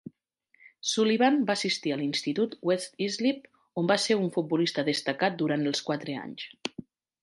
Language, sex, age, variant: Catalan, female, 40-49, Nord-Occidental